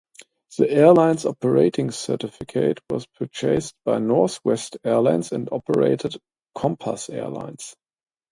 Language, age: English, 30-39